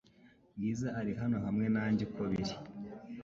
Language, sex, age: Kinyarwanda, male, 19-29